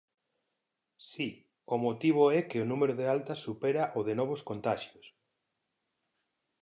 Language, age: Galician, 40-49